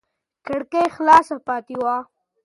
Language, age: Pashto, 19-29